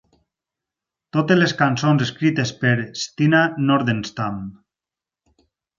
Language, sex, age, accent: Catalan, male, 30-39, valencià